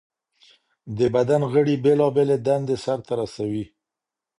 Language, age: Pashto, 50-59